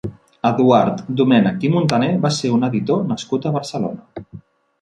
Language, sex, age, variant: Catalan, male, 40-49, Central